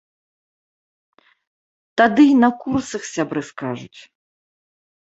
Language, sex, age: Belarusian, female, 40-49